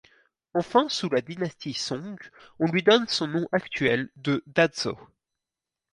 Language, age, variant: French, 19-29, Français de métropole